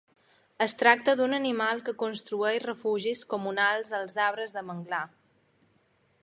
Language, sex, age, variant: Catalan, female, 19-29, Balear